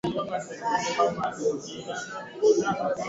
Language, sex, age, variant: Swahili, female, 19-29, Kiswahili Sanifu (EA)